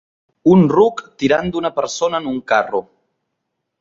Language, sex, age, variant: Catalan, male, 19-29, Central